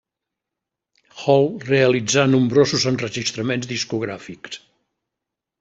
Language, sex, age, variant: Catalan, male, 70-79, Central